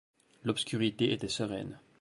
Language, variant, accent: French, Français d'Europe, Français de Suisse